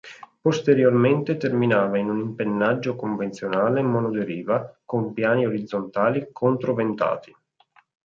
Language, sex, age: Italian, male, 19-29